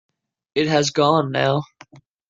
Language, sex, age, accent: English, male, 19-29, United States English